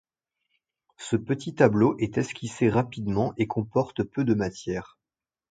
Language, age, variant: French, 19-29, Français de métropole